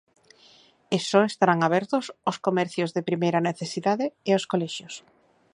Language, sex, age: Galician, female, 30-39